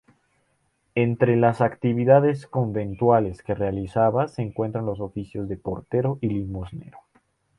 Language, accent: Spanish, Andino-Pacífico: Colombia, Perú, Ecuador, oeste de Bolivia y Venezuela andina